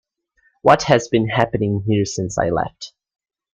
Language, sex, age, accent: English, male, under 19, United States English